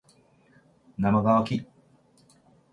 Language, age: Japanese, 40-49